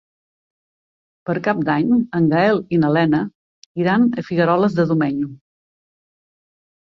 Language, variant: Catalan, Central